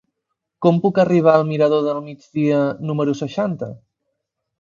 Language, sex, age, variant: Catalan, male, 30-39, Central